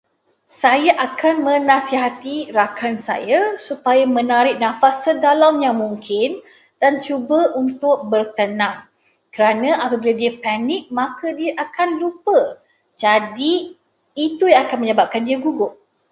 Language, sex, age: Malay, female, 30-39